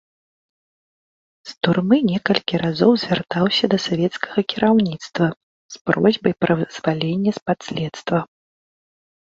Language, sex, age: Belarusian, female, 40-49